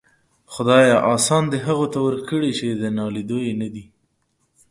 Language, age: Pashto, 19-29